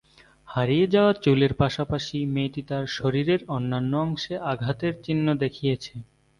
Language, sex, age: Bengali, male, 19-29